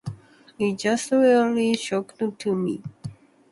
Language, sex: English, female